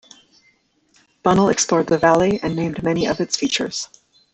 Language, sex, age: English, female, 30-39